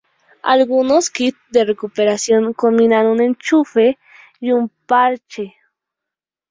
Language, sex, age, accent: Spanish, female, 19-29, México